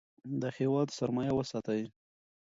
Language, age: Pashto, 30-39